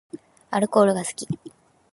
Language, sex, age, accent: Japanese, female, 19-29, 標準語